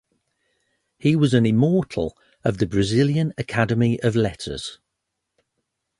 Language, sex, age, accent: English, male, 40-49, England English